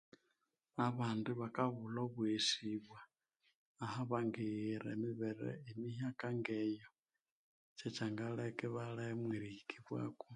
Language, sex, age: Konzo, male, 19-29